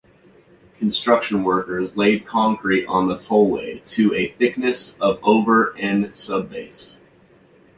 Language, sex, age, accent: English, male, 19-29, United States English